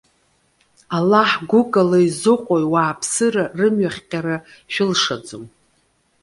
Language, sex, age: Abkhazian, female, 40-49